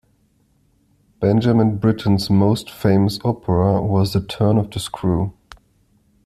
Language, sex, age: English, male, 30-39